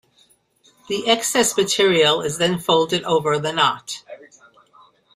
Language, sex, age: English, female, 70-79